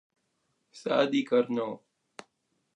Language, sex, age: Italian, male, 19-29